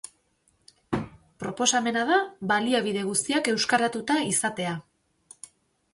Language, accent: Basque, Erdialdekoa edo Nafarra (Gipuzkoa, Nafarroa)